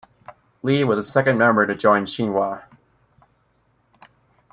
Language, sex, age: English, male, 19-29